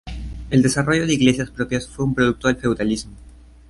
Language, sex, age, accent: Spanish, male, under 19, Andino-Pacífico: Colombia, Perú, Ecuador, oeste de Bolivia y Venezuela andina